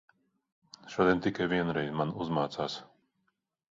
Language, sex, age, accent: Latvian, male, 40-49, Krievu